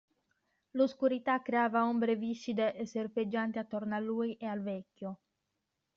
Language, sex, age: Italian, female, 19-29